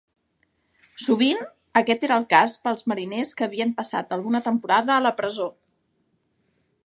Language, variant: Catalan, Central